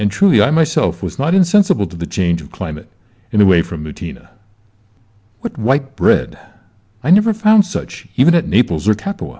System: none